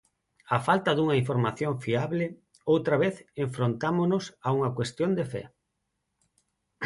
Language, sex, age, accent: Galician, male, 40-49, Neofalante